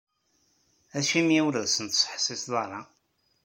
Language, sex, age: Kabyle, male, 60-69